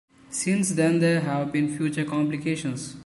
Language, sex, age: English, male, 19-29